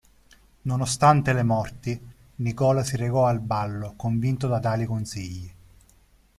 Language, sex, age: Italian, male, 30-39